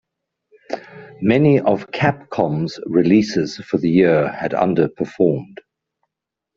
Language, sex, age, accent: English, male, 50-59, England English